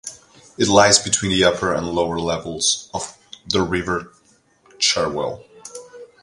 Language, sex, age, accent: English, male, 19-29, United States English